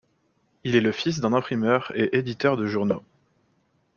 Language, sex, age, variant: French, male, 19-29, Français de métropole